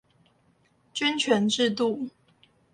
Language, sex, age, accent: Chinese, female, under 19, 出生地：臺中市